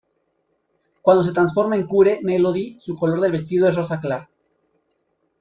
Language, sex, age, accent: Spanish, male, 19-29, México